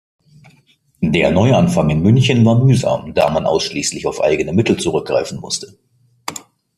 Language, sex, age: German, male, 19-29